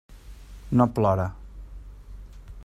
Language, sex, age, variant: Catalan, male, 30-39, Central